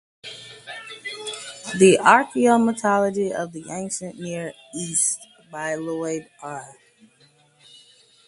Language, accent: English, United States English